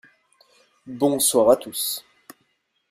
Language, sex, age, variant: French, male, 19-29, Français de métropole